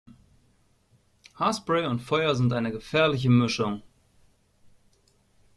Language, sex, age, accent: German, male, 30-39, Deutschland Deutsch